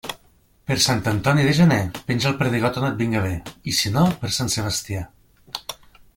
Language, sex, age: Catalan, male, 40-49